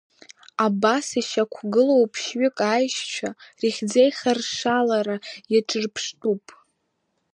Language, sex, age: Abkhazian, female, under 19